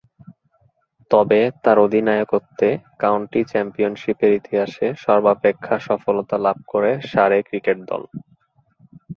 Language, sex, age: Bengali, male, 19-29